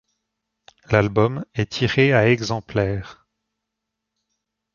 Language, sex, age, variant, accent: French, male, 30-39, Français d'Europe, Français de Suisse